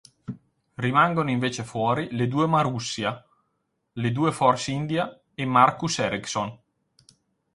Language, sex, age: Italian, male, 30-39